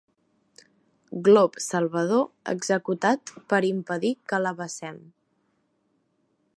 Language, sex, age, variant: Catalan, female, 19-29, Central